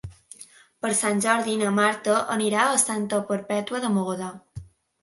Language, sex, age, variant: Catalan, female, under 19, Balear